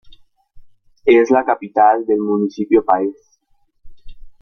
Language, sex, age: Spanish, female, 19-29